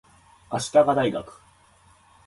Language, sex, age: Japanese, male, 30-39